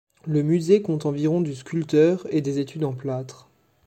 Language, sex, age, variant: French, male, under 19, Français de métropole